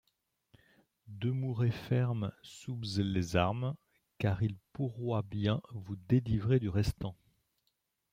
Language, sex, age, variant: French, male, 50-59, Français de métropole